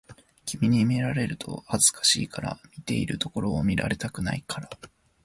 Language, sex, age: Japanese, male, 19-29